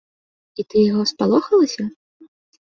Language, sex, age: Belarusian, female, 19-29